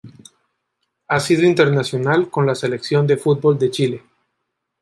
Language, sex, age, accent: Spanish, male, 30-39, Caribe: Cuba, Venezuela, Puerto Rico, República Dominicana, Panamá, Colombia caribeña, México caribeño, Costa del golfo de México